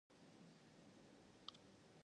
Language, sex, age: English, female, 19-29